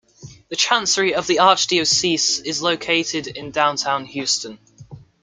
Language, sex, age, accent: English, male, under 19, England English